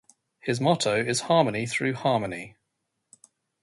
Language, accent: English, England English